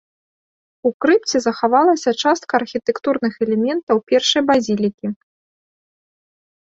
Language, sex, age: Belarusian, female, 30-39